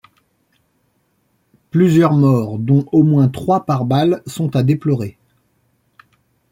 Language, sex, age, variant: French, male, 40-49, Français de métropole